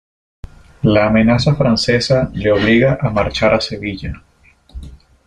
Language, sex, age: Spanish, male, 30-39